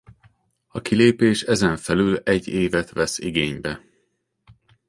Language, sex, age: Hungarian, male, 40-49